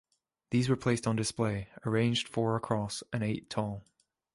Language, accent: English, Scottish English